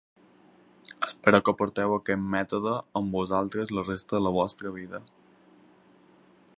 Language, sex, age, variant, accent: Catalan, male, 19-29, Balear, mallorquí